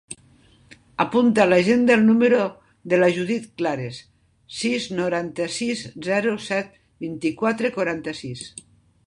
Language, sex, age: Catalan, female, 60-69